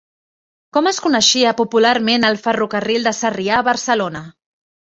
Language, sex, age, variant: Catalan, female, 19-29, Central